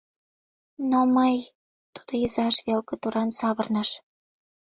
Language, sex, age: Mari, female, 19-29